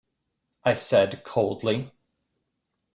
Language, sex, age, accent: English, male, 30-39, United States English